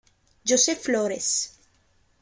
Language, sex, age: Italian, female, 19-29